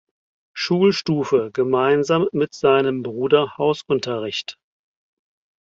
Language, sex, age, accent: German, male, 30-39, Deutschland Deutsch